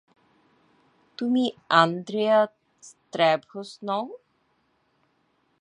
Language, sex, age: Bengali, female, 30-39